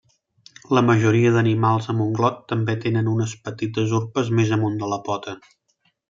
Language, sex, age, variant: Catalan, male, 30-39, Central